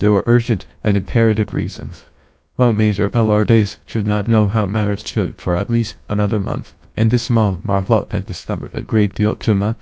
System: TTS, GlowTTS